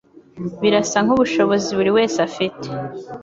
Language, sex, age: Kinyarwanda, female, 30-39